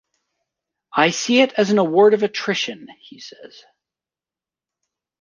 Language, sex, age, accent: English, male, 40-49, United States English